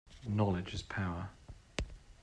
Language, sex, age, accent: English, male, 30-39, England English